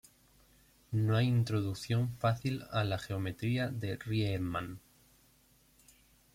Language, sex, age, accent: Spanish, male, 30-39, España: Norte peninsular (Asturias, Castilla y León, Cantabria, País Vasco, Navarra, Aragón, La Rioja, Guadalajara, Cuenca)